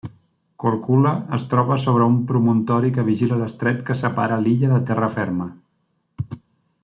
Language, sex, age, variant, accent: Catalan, male, 40-49, Central, central